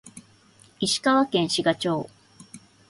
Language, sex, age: Japanese, female, 40-49